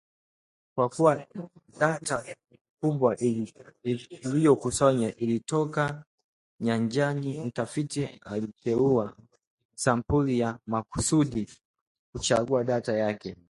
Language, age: Swahili, 19-29